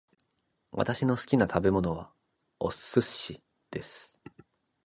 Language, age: Japanese, 19-29